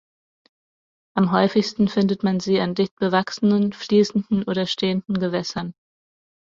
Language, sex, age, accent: German, female, 40-49, Deutschland Deutsch